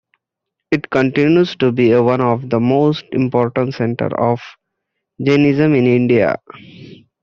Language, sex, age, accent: English, male, 19-29, India and South Asia (India, Pakistan, Sri Lanka)